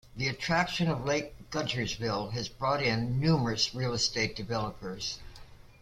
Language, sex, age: English, female, 70-79